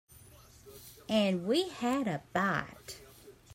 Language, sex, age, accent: English, female, 30-39, United States English